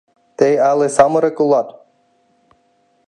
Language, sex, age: Mari, male, 19-29